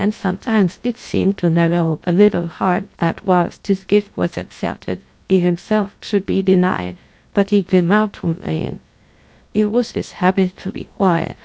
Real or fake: fake